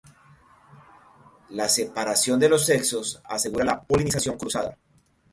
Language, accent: Spanish, Andino-Pacífico: Colombia, Perú, Ecuador, oeste de Bolivia y Venezuela andina